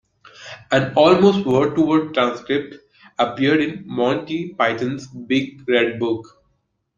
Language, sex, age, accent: English, female, 19-29, India and South Asia (India, Pakistan, Sri Lanka)